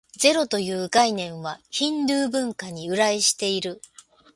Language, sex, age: Japanese, female, 60-69